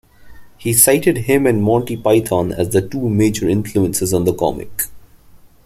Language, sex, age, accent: English, male, 19-29, India and South Asia (India, Pakistan, Sri Lanka)